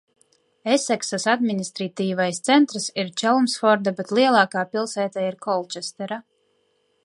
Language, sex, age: Latvian, female, 19-29